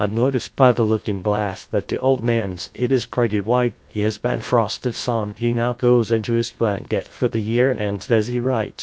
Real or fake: fake